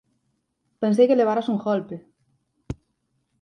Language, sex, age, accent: Galician, female, 30-39, Atlántico (seseo e gheada)